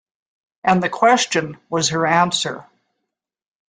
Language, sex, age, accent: English, female, 60-69, Canadian English